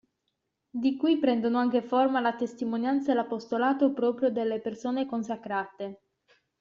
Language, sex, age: Italian, female, 19-29